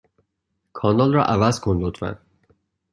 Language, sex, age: Persian, male, 19-29